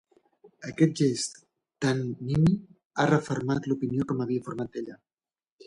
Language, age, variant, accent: Catalan, 30-39, Central, central